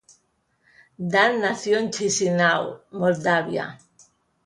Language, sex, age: Spanish, female, 50-59